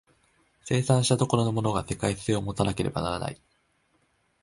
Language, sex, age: Japanese, male, under 19